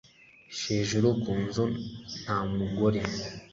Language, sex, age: Kinyarwanda, male, 19-29